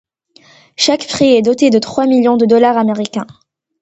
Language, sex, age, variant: French, female, under 19, Français du nord de l'Afrique